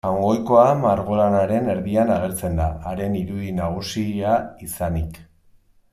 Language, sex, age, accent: Basque, male, 30-39, Mendebalekoa (Araba, Bizkaia, Gipuzkoako mendebaleko herri batzuk)